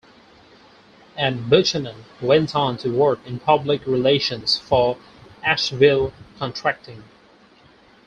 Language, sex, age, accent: English, male, 19-29, England English